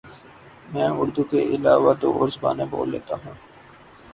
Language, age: Urdu, 19-29